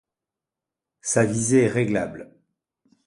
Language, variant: French, Français de métropole